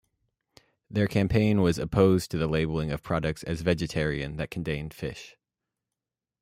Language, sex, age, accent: English, male, 19-29, United States English